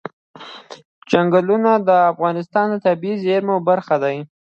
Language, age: Pashto, under 19